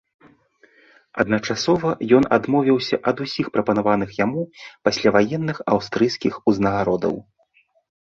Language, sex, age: Belarusian, male, 40-49